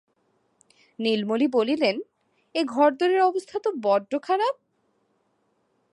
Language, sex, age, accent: Bengali, female, 19-29, প্রমিত